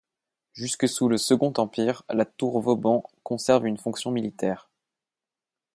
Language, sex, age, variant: French, male, 30-39, Français de métropole